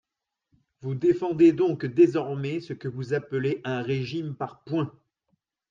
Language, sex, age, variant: French, male, 30-39, Français de métropole